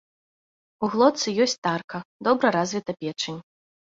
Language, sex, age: Belarusian, female, 19-29